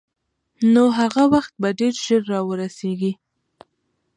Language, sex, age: Pashto, female, under 19